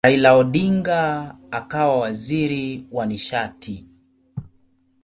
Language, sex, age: Swahili, male, 19-29